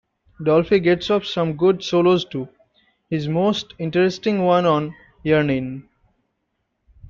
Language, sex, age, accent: English, male, 19-29, India and South Asia (India, Pakistan, Sri Lanka)